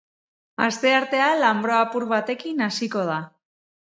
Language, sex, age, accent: Basque, female, 40-49, Mendebalekoa (Araba, Bizkaia, Gipuzkoako mendebaleko herri batzuk)